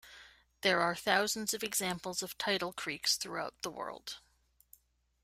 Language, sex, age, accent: English, female, 30-39, United States English